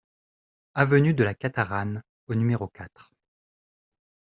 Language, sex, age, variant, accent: French, male, 30-39, Français des départements et régions d'outre-mer, Français de La Réunion